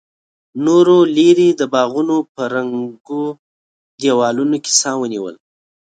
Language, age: Pashto, 30-39